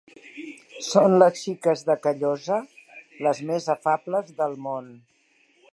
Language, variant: Catalan, Central